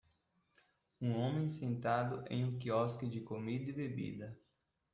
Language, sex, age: Portuguese, male, 19-29